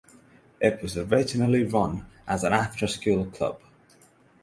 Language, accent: English, England English; India and South Asia (India, Pakistan, Sri Lanka)